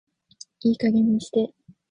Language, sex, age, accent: Japanese, female, 19-29, 標準語